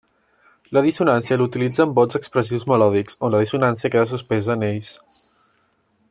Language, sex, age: Catalan, male, 19-29